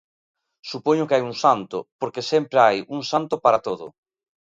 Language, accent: Galician, Oriental (común en zona oriental)